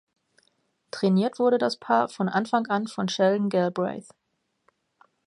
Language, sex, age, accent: German, female, 30-39, Deutschland Deutsch